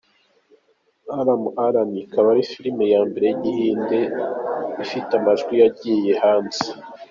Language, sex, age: Kinyarwanda, male, 19-29